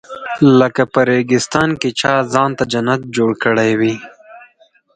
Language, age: Pashto, 19-29